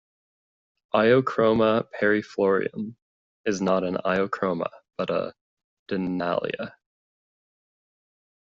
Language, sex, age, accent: English, male, 19-29, Canadian English